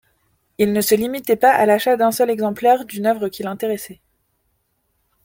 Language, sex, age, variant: French, female, 19-29, Français de métropole